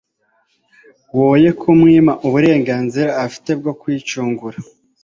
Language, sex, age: Kinyarwanda, male, 19-29